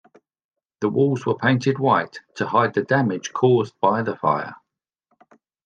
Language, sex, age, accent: English, male, 40-49, England English